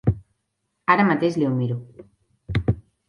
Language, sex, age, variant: Catalan, female, 30-39, Central